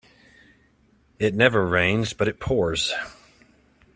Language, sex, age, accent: English, male, 30-39, United States English